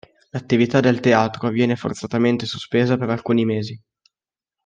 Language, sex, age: Italian, male, under 19